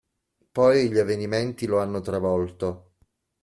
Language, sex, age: Italian, male, 50-59